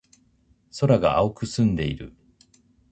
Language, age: Japanese, 40-49